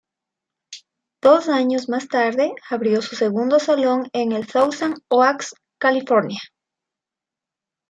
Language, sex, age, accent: Spanish, female, 30-39, Andino-Pacífico: Colombia, Perú, Ecuador, oeste de Bolivia y Venezuela andina